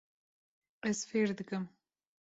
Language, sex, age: Kurdish, female, 19-29